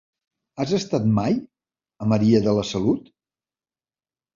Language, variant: Catalan, Balear